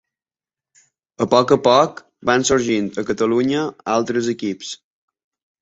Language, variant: Catalan, Balear